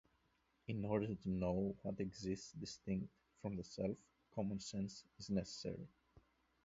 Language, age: English, 19-29